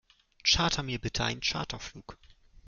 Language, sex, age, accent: German, male, 19-29, Deutschland Deutsch